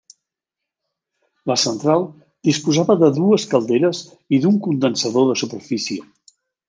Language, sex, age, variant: Catalan, male, 60-69, Central